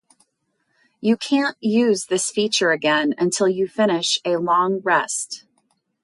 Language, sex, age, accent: English, female, 50-59, United States English